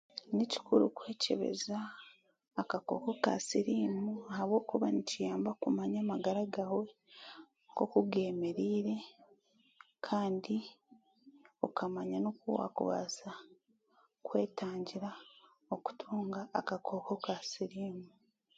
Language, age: Chiga, 19-29